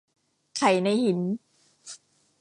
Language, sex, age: Thai, female, 50-59